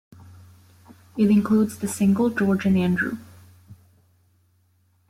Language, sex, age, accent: English, female, 19-29, United States English